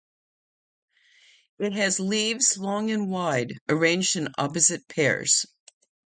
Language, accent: English, United States English